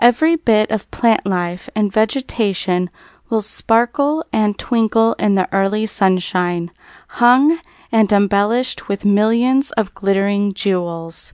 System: none